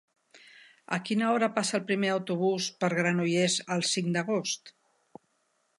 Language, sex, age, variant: Catalan, female, 60-69, Central